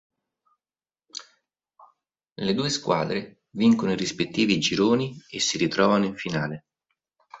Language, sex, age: Italian, male, 40-49